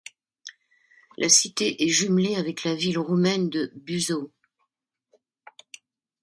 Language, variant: French, Français de métropole